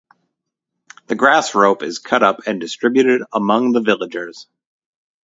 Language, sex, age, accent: English, male, 30-39, United States English